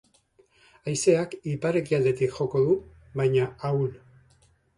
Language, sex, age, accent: Basque, male, 50-59, Mendebalekoa (Araba, Bizkaia, Gipuzkoako mendebaleko herri batzuk)